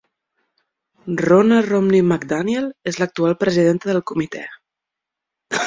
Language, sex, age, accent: Catalan, female, 30-39, Barceloní